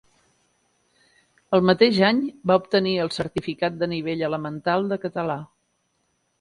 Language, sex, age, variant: Catalan, female, 50-59, Central